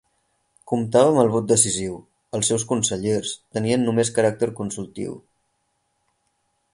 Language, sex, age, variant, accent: Catalan, male, 19-29, Central, Barceloní